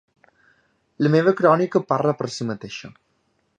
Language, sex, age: Catalan, male, 19-29